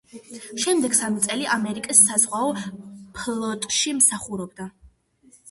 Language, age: Georgian, 30-39